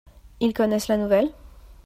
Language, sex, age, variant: French, female, 19-29, Français de métropole